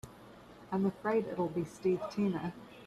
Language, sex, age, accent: English, female, 40-49, United States English